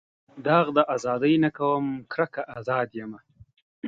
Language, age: Pashto, 19-29